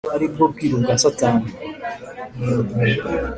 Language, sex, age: Kinyarwanda, female, 30-39